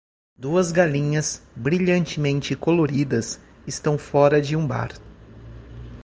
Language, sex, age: Portuguese, male, 40-49